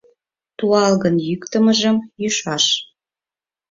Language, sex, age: Mari, female, 40-49